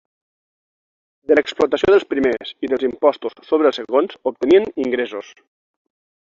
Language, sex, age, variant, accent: Catalan, male, 30-39, Nord-Occidental, nord-occidental; Lleida